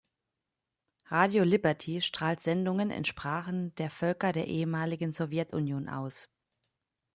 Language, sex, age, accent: German, female, 30-39, Deutschland Deutsch